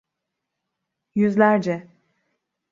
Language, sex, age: Turkish, female, 30-39